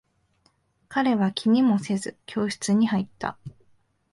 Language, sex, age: Japanese, female, 19-29